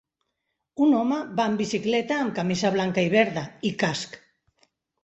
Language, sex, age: Catalan, female, 60-69